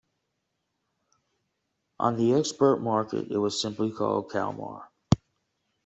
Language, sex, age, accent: English, male, 30-39, United States English